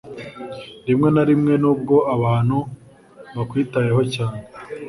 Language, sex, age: Kinyarwanda, male, 19-29